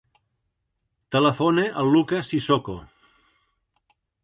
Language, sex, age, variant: Catalan, male, 60-69, Central